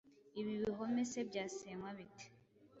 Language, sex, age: Kinyarwanda, female, 19-29